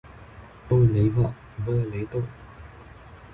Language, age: Vietnamese, 19-29